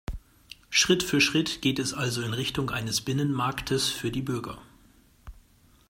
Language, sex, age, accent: German, male, 40-49, Deutschland Deutsch